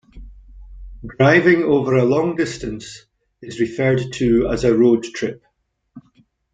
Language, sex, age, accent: English, male, 40-49, Scottish English